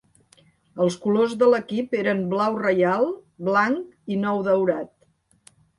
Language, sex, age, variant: Catalan, female, 60-69, Central